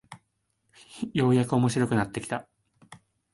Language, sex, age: Japanese, male, 19-29